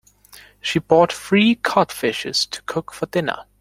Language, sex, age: English, male, 19-29